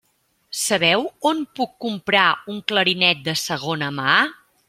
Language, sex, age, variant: Catalan, female, 40-49, Central